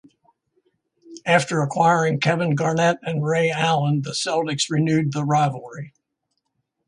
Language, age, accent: English, 60-69, United States English